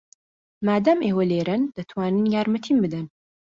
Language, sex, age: Central Kurdish, female, 19-29